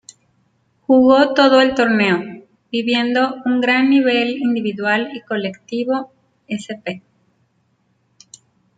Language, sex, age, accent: Spanish, female, 40-49, México